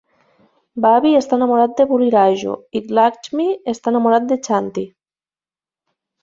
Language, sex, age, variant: Catalan, female, 19-29, Nord-Occidental